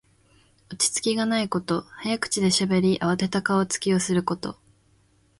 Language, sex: Japanese, female